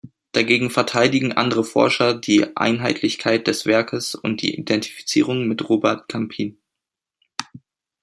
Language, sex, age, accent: German, male, under 19, Deutschland Deutsch